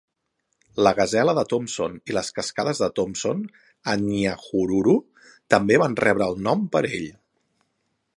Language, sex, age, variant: Catalan, male, 40-49, Central